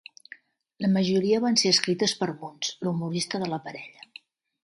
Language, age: Catalan, 60-69